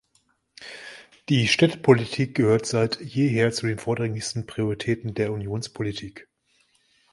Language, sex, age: German, male, 40-49